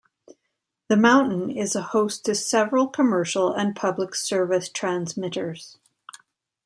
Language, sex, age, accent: English, female, 30-39, Canadian English